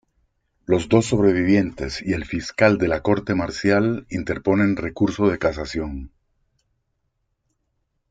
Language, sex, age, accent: Spanish, male, 60-69, América central